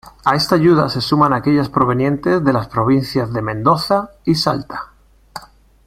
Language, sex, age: Spanish, male, 40-49